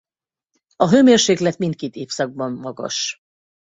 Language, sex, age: Hungarian, female, 50-59